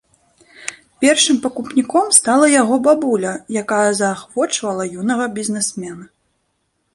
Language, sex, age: Belarusian, female, 19-29